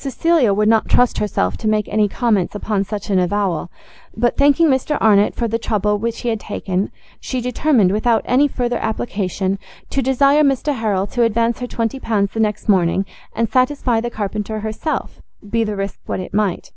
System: none